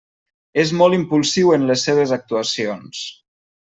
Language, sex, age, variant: Catalan, male, 19-29, Nord-Occidental